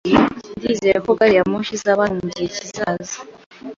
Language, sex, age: Kinyarwanda, female, 19-29